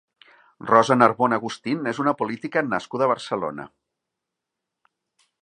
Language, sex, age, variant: Catalan, male, 40-49, Nord-Occidental